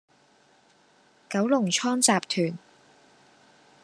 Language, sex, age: Cantonese, female, 19-29